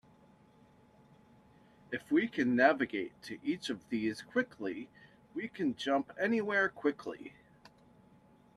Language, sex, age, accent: English, male, 40-49, United States English